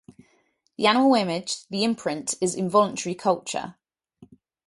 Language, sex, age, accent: English, female, 19-29, England English